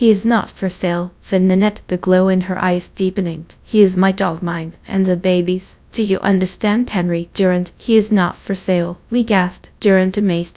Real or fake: fake